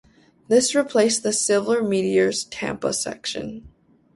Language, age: English, 19-29